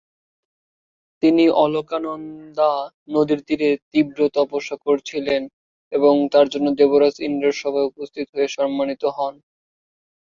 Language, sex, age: Bengali, male, 19-29